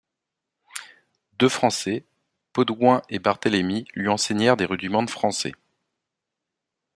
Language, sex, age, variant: French, male, 40-49, Français de métropole